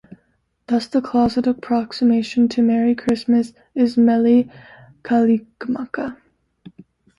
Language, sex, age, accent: English, female, 19-29, United States English